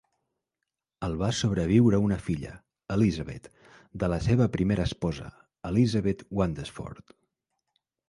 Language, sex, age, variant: Catalan, male, 40-49, Central